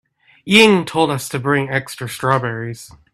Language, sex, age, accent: English, male, 19-29, United States English